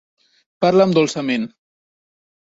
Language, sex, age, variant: Catalan, male, under 19, Central